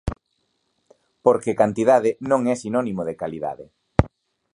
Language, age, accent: Galician, 30-39, Normativo (estándar)